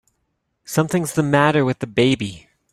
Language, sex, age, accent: English, male, 30-39, United States English